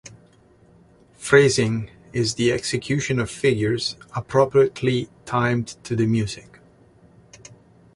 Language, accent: English, United States English